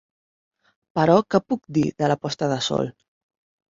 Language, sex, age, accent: Catalan, female, 19-29, aprenent (recent, des del castellà)